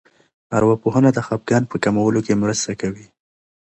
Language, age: Pashto, 19-29